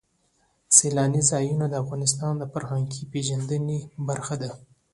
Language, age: Pashto, 19-29